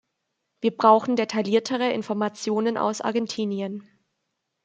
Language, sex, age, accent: German, female, 19-29, Deutschland Deutsch